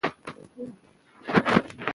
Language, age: Pashto, 19-29